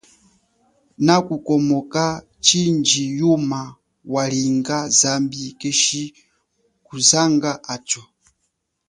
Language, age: Chokwe, 40-49